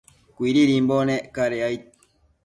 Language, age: Matsés, 19-29